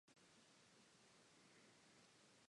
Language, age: English, 19-29